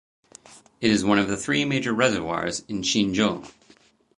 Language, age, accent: English, 30-39, United States English